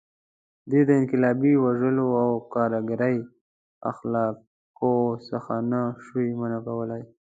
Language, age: Pashto, 19-29